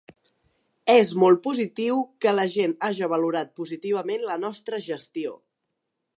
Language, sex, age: Catalan, male, 19-29